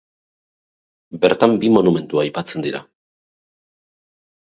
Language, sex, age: Basque, male, 30-39